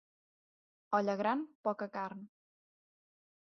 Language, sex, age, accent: Catalan, female, 19-29, central; nord-occidental